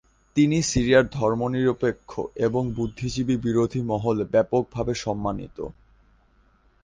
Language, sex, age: Bengali, male, under 19